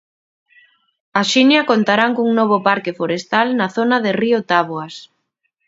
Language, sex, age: Galician, female, 30-39